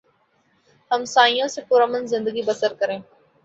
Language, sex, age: Urdu, female, 19-29